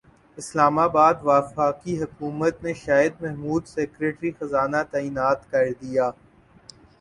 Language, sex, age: Urdu, male, 19-29